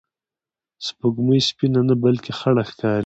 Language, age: Pashto, 19-29